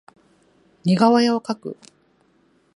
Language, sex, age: Japanese, female, 40-49